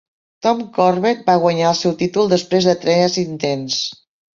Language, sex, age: Catalan, female, 60-69